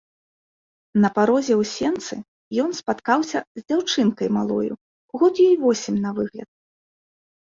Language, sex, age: Belarusian, female, 30-39